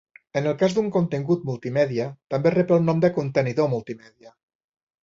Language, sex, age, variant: Catalan, male, 60-69, Central